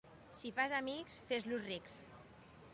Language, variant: Catalan, Nord-Occidental